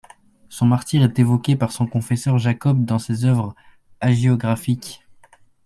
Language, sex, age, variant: French, male, under 19, Français de métropole